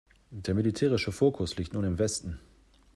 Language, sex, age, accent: German, male, 30-39, Deutschland Deutsch